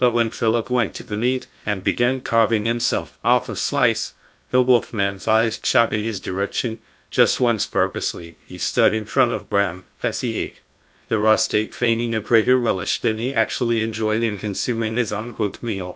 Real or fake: fake